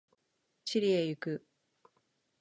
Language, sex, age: Japanese, female, 50-59